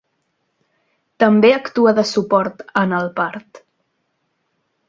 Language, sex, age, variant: Catalan, female, 19-29, Central